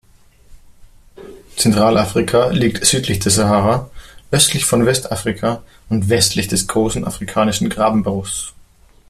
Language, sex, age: German, male, 30-39